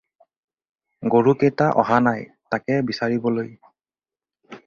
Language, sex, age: Assamese, male, 30-39